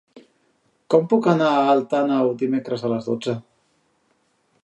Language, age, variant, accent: Catalan, 30-39, Central, central